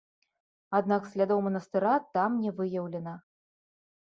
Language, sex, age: Belarusian, female, 30-39